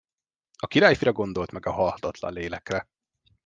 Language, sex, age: Hungarian, male, 30-39